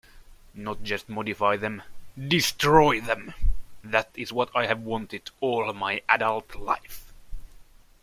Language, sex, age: English, male, 19-29